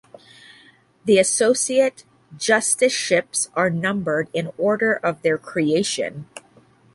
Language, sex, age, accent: English, female, 40-49, United States English